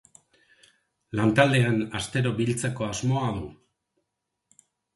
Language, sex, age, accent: Basque, male, 50-59, Erdialdekoa edo Nafarra (Gipuzkoa, Nafarroa)